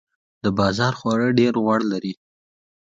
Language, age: Pashto, 19-29